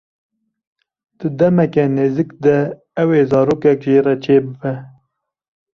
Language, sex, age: Kurdish, male, 30-39